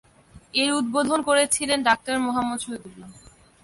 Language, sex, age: Bengali, female, under 19